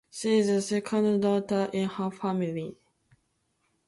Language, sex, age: English, female, 19-29